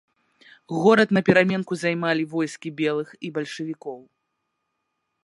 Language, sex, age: Belarusian, female, 30-39